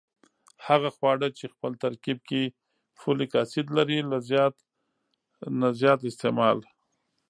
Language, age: Pashto, 40-49